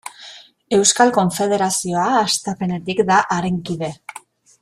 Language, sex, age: Basque, female, 30-39